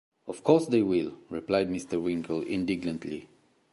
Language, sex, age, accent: English, male, 30-39, Canadian English